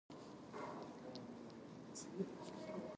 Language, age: Japanese, 19-29